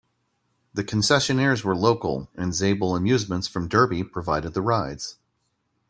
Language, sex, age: English, male, 30-39